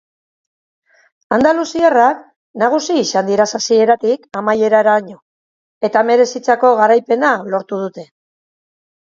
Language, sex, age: Basque, female, 50-59